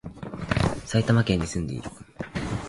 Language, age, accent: Japanese, under 19, 標準語